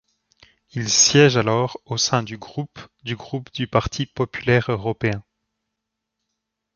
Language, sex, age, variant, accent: French, male, 30-39, Français d'Europe, Français de Suisse